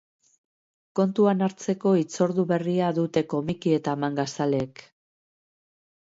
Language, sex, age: Basque, female, 50-59